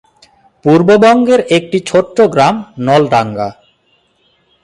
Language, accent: Bengali, Standard Bengali